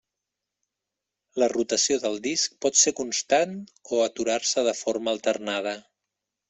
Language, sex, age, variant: Catalan, male, 30-39, Central